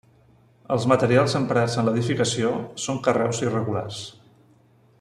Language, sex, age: Catalan, male, 40-49